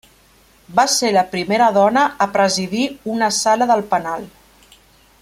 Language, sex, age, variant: Catalan, female, 40-49, Central